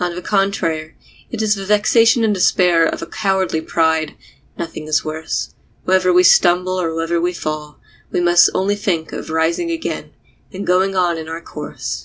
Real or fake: real